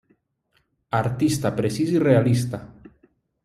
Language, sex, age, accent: Catalan, male, 30-39, valencià